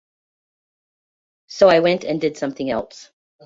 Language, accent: English, United States English